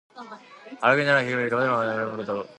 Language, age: Japanese, 19-29